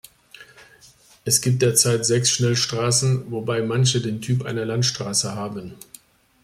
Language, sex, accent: German, male, Deutschland Deutsch